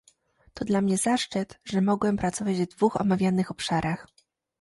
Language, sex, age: Polish, female, 19-29